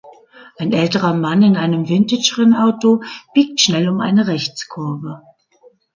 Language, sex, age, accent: German, female, 50-59, Deutschland Deutsch